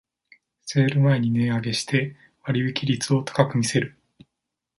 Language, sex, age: Japanese, male, 19-29